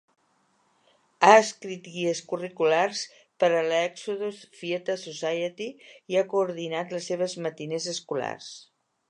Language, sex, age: Catalan, female, 60-69